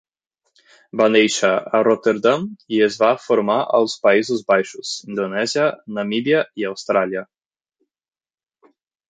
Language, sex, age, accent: Catalan, male, 19-29, central; aprenent (recent, des d'altres llengües)